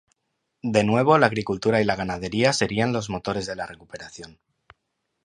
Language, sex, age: Spanish, male, 40-49